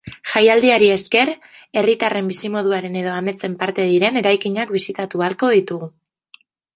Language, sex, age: Basque, female, 19-29